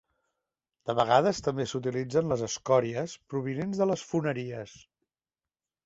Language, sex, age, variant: Catalan, male, 50-59, Central